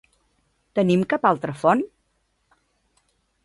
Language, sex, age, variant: Catalan, female, 60-69, Central